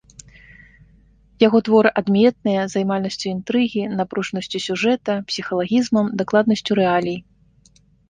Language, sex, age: Belarusian, female, 30-39